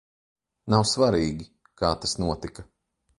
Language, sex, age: Latvian, male, 40-49